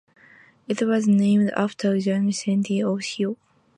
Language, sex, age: English, female, 19-29